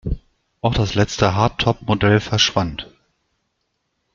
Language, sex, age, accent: German, male, 40-49, Deutschland Deutsch